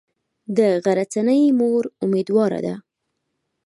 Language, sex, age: Pashto, female, 19-29